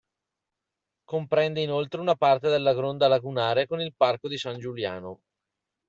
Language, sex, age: Italian, male, 30-39